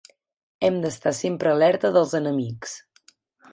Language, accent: Catalan, gironí